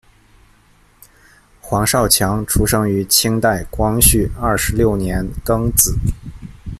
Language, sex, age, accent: Chinese, male, 19-29, 出生地：河北省